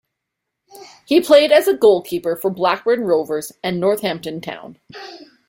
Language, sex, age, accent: English, female, 19-29, Canadian English